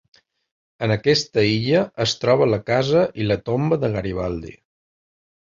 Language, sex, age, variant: Catalan, male, 40-49, Balear